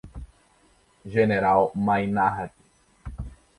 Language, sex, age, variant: Portuguese, male, 30-39, Portuguese (Brasil)